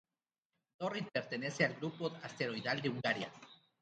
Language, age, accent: Spanish, 19-29, México